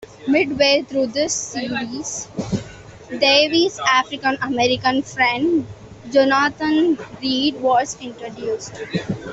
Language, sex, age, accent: English, female, under 19, India and South Asia (India, Pakistan, Sri Lanka)